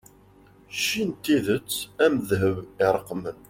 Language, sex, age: Kabyle, male, 19-29